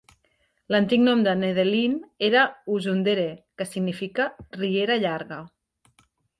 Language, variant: Catalan, Nord-Occidental